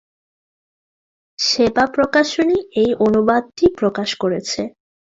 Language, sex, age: Bengali, female, 19-29